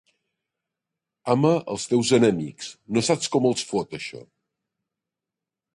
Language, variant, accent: Catalan, Central, central